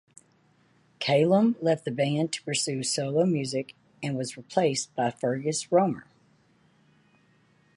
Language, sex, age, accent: English, female, 40-49, United States English